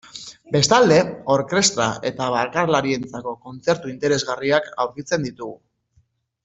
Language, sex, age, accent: Basque, male, 30-39, Erdialdekoa edo Nafarra (Gipuzkoa, Nafarroa)